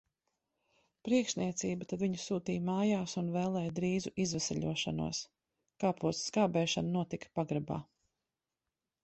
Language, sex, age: Latvian, female, 40-49